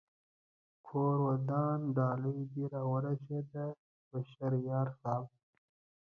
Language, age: Pashto, 19-29